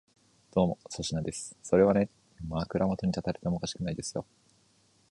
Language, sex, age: Japanese, male, 19-29